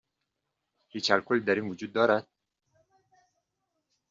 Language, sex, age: Persian, male, 19-29